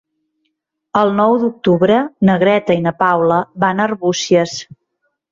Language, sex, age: Catalan, female, 40-49